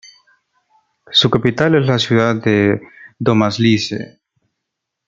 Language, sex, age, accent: Spanish, male, 19-29, América central